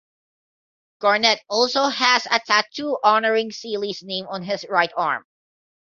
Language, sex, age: English, male, 19-29